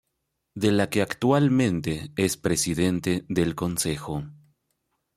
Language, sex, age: Spanish, male, 40-49